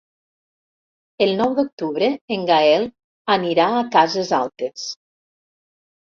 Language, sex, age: Catalan, female, 60-69